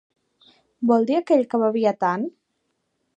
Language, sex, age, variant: Catalan, female, 19-29, Central